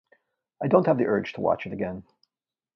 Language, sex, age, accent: English, male, 40-49, United States English